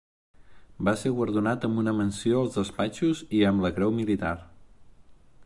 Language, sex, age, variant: Catalan, male, 40-49, Central